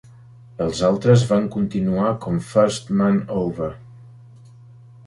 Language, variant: Catalan, Central